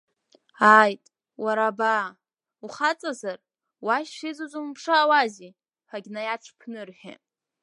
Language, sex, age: Abkhazian, female, under 19